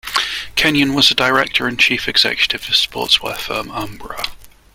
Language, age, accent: English, 19-29, England English